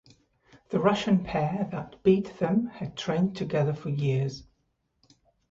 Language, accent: English, England English